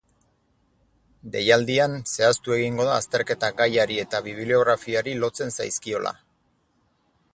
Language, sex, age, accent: Basque, male, 40-49, Erdialdekoa edo Nafarra (Gipuzkoa, Nafarroa)